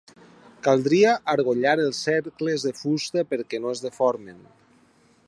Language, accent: Catalan, valencià